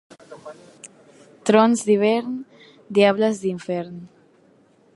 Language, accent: Catalan, gironí